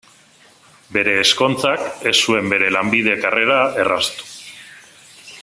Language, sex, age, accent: Basque, male, 40-49, Mendebalekoa (Araba, Bizkaia, Gipuzkoako mendebaleko herri batzuk)